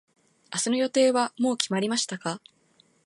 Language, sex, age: Japanese, female, 19-29